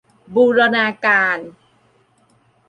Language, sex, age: Thai, female, 40-49